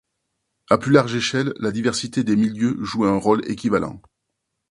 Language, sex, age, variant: French, male, 40-49, Français de métropole